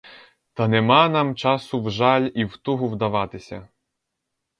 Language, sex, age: Ukrainian, male, 19-29